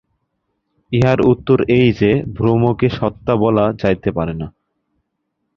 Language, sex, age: Bengali, male, 19-29